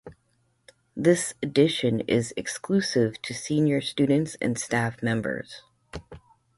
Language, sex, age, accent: English, female, 50-59, United States English